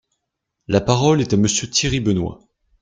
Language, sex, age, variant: French, male, 19-29, Français de métropole